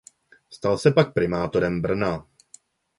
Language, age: Czech, 30-39